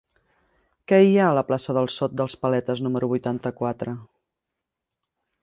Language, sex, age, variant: Catalan, female, 30-39, Central